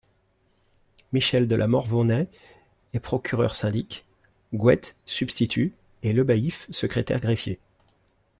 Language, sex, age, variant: French, male, 40-49, Français de métropole